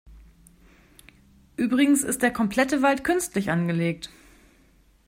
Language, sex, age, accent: German, female, 19-29, Deutschland Deutsch